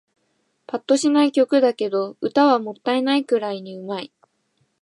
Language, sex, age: Japanese, female, 19-29